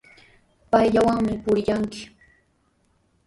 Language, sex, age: Sihuas Ancash Quechua, female, 19-29